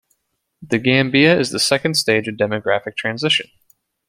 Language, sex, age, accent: English, male, 19-29, United States English